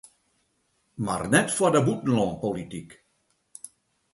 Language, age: Western Frisian, 70-79